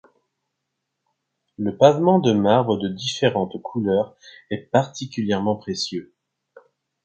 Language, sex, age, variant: French, male, 40-49, Français de métropole